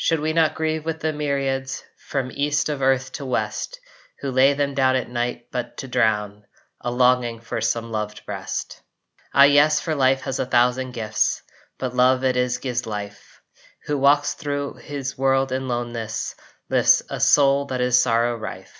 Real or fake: real